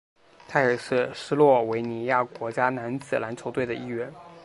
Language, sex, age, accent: Chinese, male, under 19, 出生地：浙江省